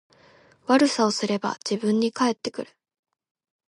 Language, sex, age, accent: Japanese, female, 19-29, 標準語